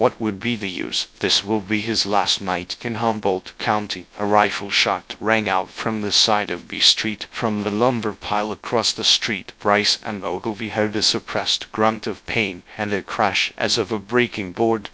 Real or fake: fake